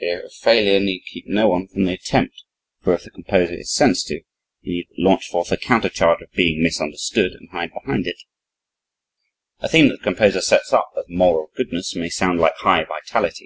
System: none